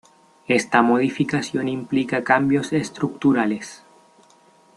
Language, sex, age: Spanish, male, 19-29